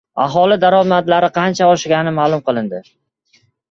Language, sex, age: Uzbek, male, 19-29